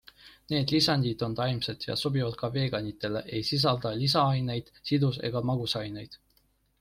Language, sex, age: Estonian, male, 19-29